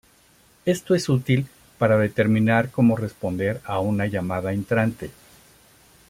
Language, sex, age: Spanish, male, 50-59